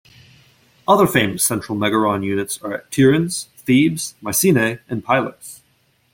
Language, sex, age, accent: English, male, 19-29, United States English